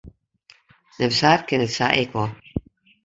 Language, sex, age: Western Frisian, female, 50-59